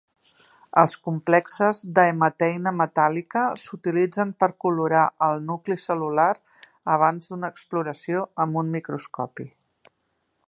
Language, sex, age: Catalan, female, 50-59